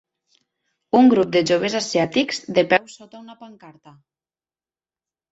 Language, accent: Catalan, Ebrenc